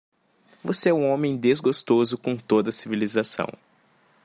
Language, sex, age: Portuguese, male, 19-29